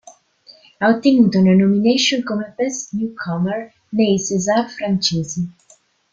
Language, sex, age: Italian, female, 19-29